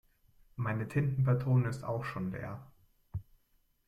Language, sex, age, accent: German, male, 19-29, Deutschland Deutsch